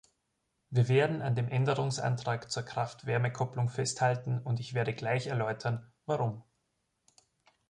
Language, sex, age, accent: German, male, 19-29, Österreichisches Deutsch